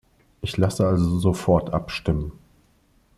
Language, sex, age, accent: German, male, 30-39, Deutschland Deutsch